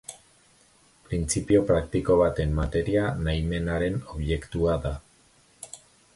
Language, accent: Basque, Erdialdekoa edo Nafarra (Gipuzkoa, Nafarroa)